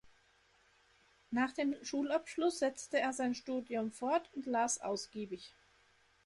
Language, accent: German, Deutschland Deutsch